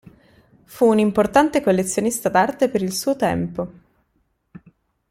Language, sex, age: Italian, female, 30-39